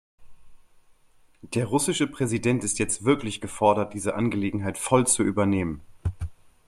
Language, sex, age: German, male, 19-29